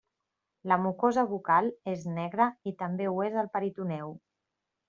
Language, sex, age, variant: Catalan, female, 40-49, Central